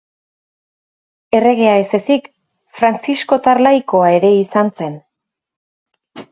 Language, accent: Basque, Erdialdekoa edo Nafarra (Gipuzkoa, Nafarroa)